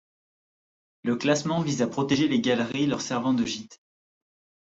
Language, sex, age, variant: French, male, 19-29, Français de métropole